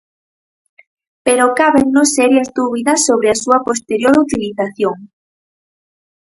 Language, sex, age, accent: Galician, female, under 19, Normativo (estándar)